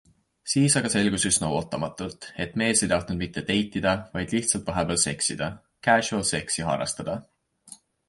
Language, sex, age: Estonian, male, 19-29